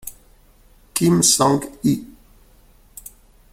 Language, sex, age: Italian, male, 60-69